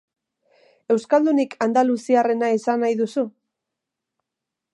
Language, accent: Basque, Mendebalekoa (Araba, Bizkaia, Gipuzkoako mendebaleko herri batzuk)